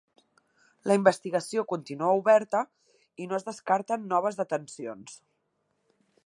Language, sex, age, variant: Catalan, female, 40-49, Central